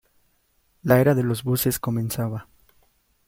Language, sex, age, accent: Spanish, male, 19-29, México